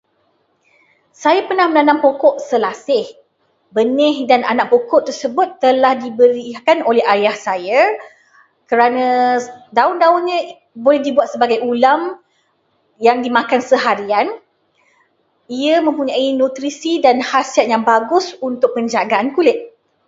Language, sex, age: Malay, female, 30-39